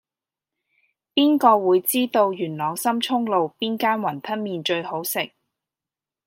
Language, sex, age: Cantonese, female, 19-29